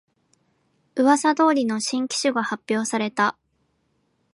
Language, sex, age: Japanese, female, 19-29